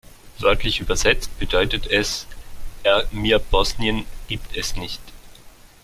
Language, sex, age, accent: German, male, 30-39, Schweizerdeutsch